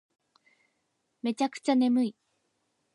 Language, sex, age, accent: Japanese, female, under 19, 標準語